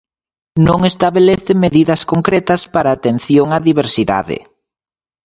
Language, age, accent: Galician, 19-29, Oriental (común en zona oriental)